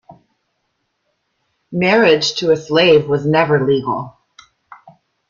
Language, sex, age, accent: English, female, 40-49, United States English